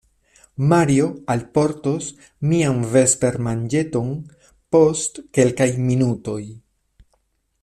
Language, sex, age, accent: Esperanto, male, 40-49, Internacia